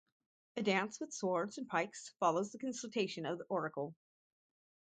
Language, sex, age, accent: English, female, 50-59, United States English